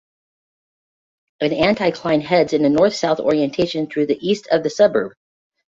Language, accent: English, United States English